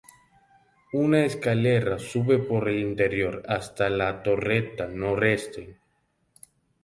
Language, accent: Spanish, Caribe: Cuba, Venezuela, Puerto Rico, República Dominicana, Panamá, Colombia caribeña, México caribeño, Costa del golfo de México